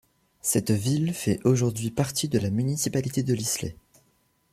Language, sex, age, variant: French, male, under 19, Français de métropole